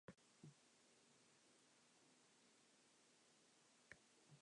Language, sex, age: English, male, under 19